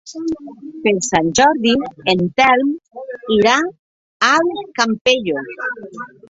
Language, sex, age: Catalan, male, 40-49